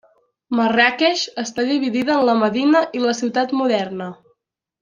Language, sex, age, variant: Catalan, female, under 19, Central